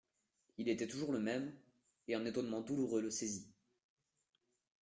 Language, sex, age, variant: French, male, under 19, Français de métropole